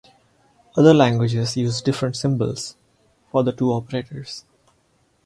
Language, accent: English, India and South Asia (India, Pakistan, Sri Lanka)